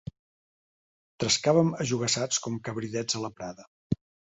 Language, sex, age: Catalan, male, 50-59